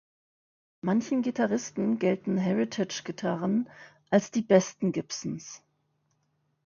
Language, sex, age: German, female, 30-39